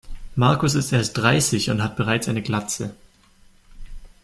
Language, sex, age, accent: German, male, 19-29, Deutschland Deutsch